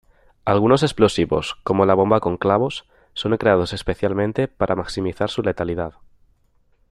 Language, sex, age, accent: Spanish, male, under 19, España: Norte peninsular (Asturias, Castilla y León, Cantabria, País Vasco, Navarra, Aragón, La Rioja, Guadalajara, Cuenca)